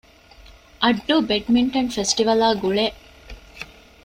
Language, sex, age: Divehi, female, 19-29